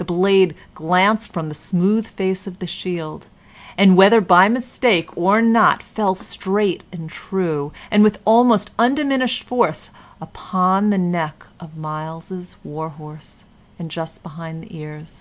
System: none